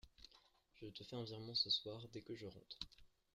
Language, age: French, under 19